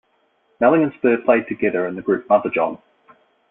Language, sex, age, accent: English, male, 40-49, New Zealand English